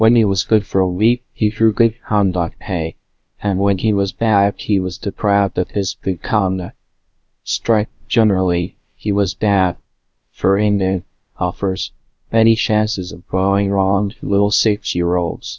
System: TTS, VITS